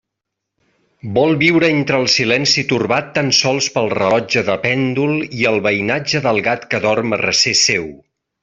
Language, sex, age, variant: Catalan, male, 50-59, Central